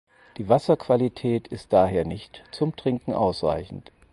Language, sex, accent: German, male, Deutschland Deutsch